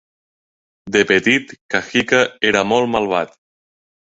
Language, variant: Catalan, Central